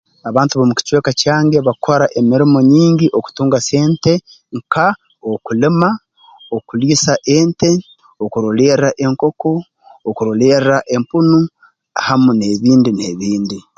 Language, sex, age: Tooro, male, 40-49